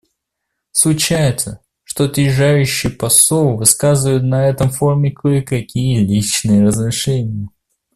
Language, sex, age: Russian, male, under 19